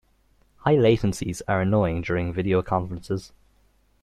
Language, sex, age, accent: English, male, 19-29, Irish English